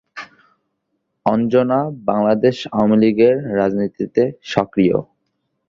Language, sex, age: Bengali, male, under 19